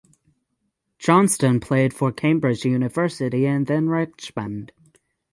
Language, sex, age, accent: English, male, 19-29, United States English; England English